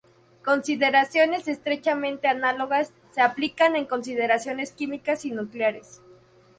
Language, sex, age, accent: Spanish, female, 19-29, México